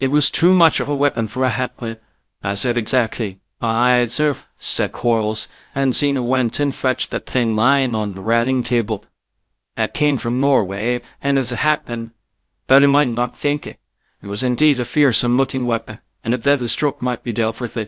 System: TTS, VITS